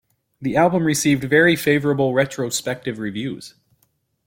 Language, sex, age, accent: English, male, 40-49, United States English